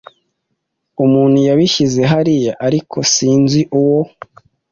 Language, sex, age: Kinyarwanda, male, 19-29